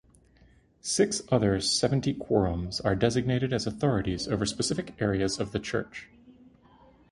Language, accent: English, United States English